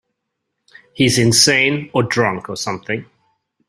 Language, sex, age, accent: English, female, under 19, England English